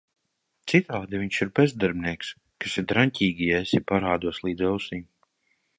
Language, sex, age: Latvian, male, 30-39